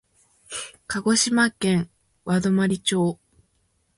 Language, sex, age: Japanese, female, 19-29